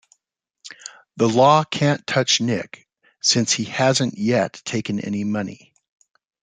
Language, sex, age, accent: English, male, 50-59, United States English